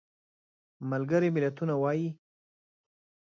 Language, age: Pashto, 30-39